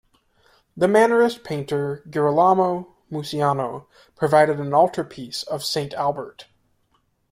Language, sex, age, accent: English, male, 30-39, United States English